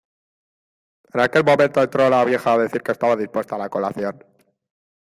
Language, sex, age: Spanish, male, 19-29